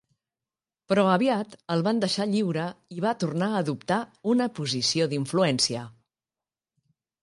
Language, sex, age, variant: Catalan, female, 50-59, Central